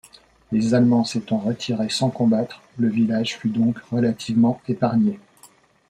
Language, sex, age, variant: French, male, 40-49, Français de métropole